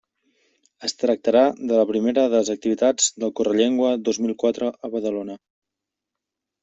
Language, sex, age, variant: Catalan, male, 19-29, Central